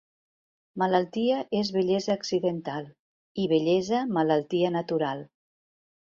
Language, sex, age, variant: Catalan, female, 50-59, Septentrional